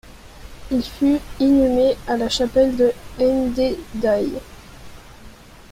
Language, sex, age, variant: French, female, 19-29, Français de métropole